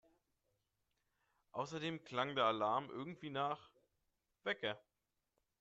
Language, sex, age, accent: German, male, 30-39, Deutschland Deutsch